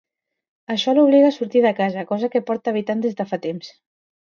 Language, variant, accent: Catalan, Central, central